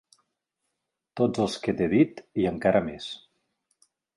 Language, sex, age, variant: Catalan, male, 40-49, Central